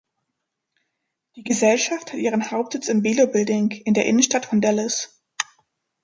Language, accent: German, Deutschland Deutsch